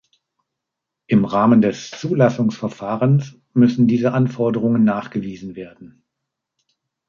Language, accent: German, Deutschland Deutsch